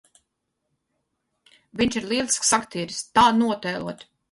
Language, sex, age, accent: Latvian, female, 50-59, Latgaliešu